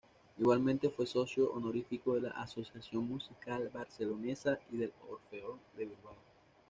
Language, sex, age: Spanish, male, 19-29